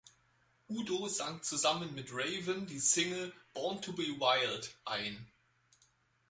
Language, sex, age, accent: German, male, 19-29, Deutschland Deutsch